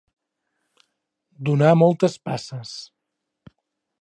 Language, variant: Catalan, Central